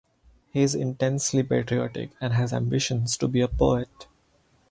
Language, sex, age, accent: English, male, 19-29, India and South Asia (India, Pakistan, Sri Lanka)